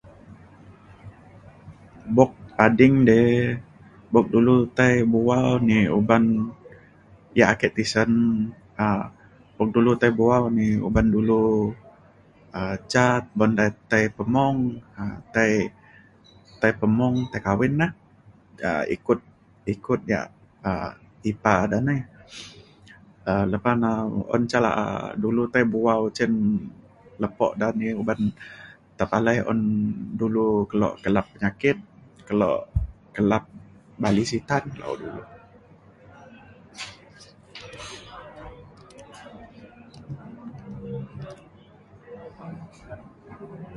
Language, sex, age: Mainstream Kenyah, male, 30-39